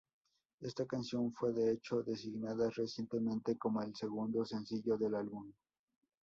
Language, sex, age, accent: Spanish, male, under 19, México